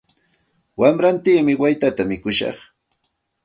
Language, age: Santa Ana de Tusi Pasco Quechua, 40-49